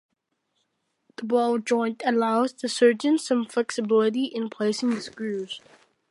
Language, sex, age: English, male, under 19